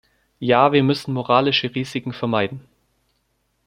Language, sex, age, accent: German, male, under 19, Deutschland Deutsch